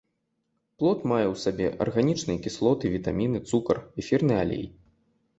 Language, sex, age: Belarusian, male, 30-39